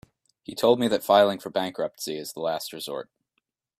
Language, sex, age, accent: English, male, 19-29, United States English